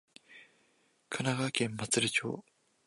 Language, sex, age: Japanese, male, under 19